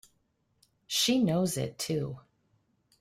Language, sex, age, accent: English, female, 50-59, United States English